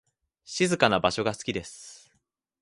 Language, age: Japanese, 19-29